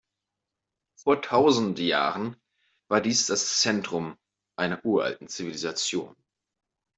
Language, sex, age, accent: German, male, 19-29, Deutschland Deutsch